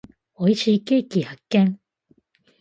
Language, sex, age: Japanese, female, 19-29